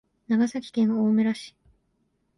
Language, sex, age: Japanese, female, 19-29